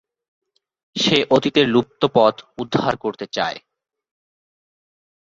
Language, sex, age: Bengali, male, 30-39